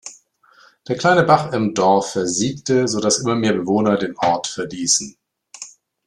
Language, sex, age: German, male, 50-59